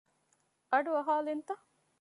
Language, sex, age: Divehi, female, 40-49